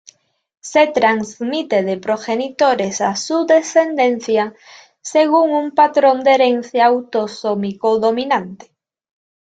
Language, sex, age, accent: Spanish, female, 19-29, España: Norte peninsular (Asturias, Castilla y León, Cantabria, País Vasco, Navarra, Aragón, La Rioja, Guadalajara, Cuenca)